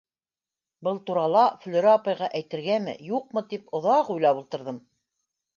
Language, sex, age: Bashkir, female, 60-69